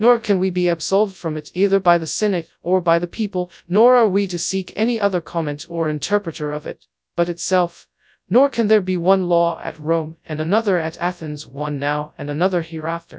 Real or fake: fake